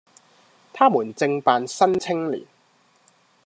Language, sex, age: Cantonese, male, 30-39